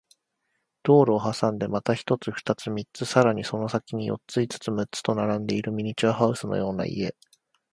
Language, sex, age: Japanese, male, 19-29